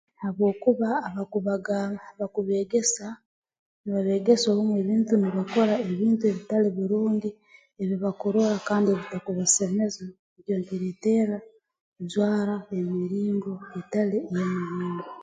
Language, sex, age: Tooro, female, 19-29